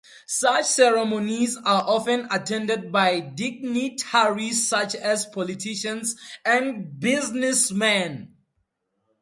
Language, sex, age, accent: English, male, 19-29, Southern African (South Africa, Zimbabwe, Namibia)